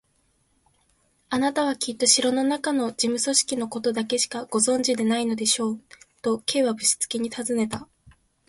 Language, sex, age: Japanese, female, 19-29